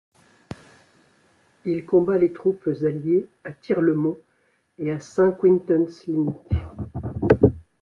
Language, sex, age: French, female, 60-69